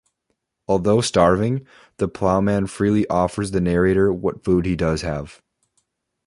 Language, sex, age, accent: English, male, 19-29, United States English